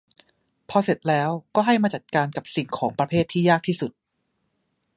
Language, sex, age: Thai, male, 30-39